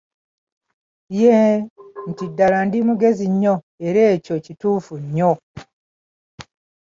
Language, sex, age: Ganda, female, 50-59